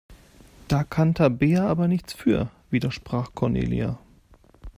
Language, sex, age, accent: German, male, 40-49, Deutschland Deutsch